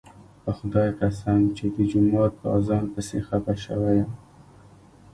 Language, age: Pashto, 19-29